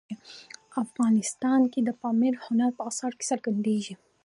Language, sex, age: Pashto, female, 19-29